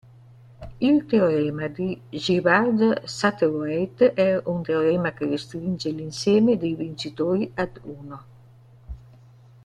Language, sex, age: Italian, female, 70-79